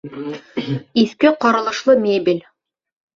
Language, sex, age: Bashkir, female, 30-39